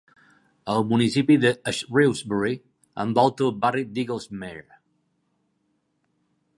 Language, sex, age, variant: Catalan, male, 40-49, Balear